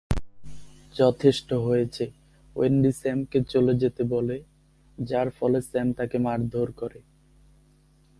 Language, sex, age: Bengali, male, 19-29